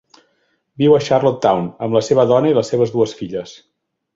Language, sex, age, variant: Catalan, male, 40-49, Central